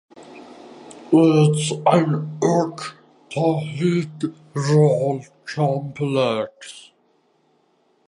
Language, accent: English, United States English